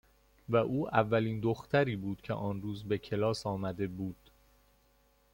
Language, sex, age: Persian, male, 30-39